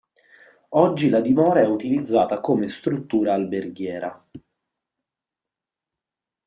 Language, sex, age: Italian, male, 30-39